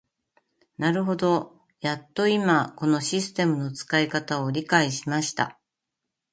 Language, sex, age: Japanese, female, 60-69